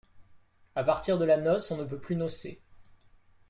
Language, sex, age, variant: French, male, 19-29, Français de métropole